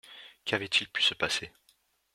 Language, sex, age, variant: French, male, under 19, Français de métropole